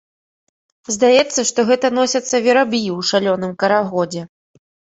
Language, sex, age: Belarusian, female, 30-39